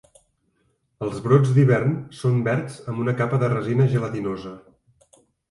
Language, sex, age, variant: Catalan, male, 40-49, Central